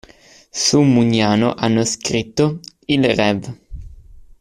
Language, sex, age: Italian, male, 19-29